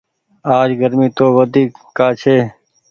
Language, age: Goaria, 19-29